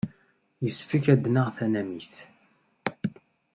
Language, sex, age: Kabyle, male, 19-29